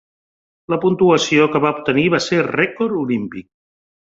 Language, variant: Catalan, Central